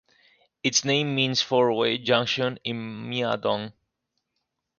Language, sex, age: English, male, 19-29